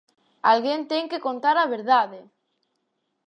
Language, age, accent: Galician, 40-49, Oriental (común en zona oriental)